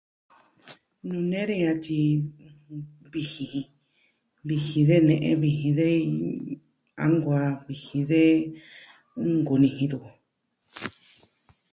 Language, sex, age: Southwestern Tlaxiaco Mixtec, female, 40-49